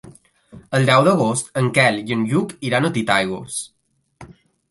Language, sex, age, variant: Catalan, male, under 19, Balear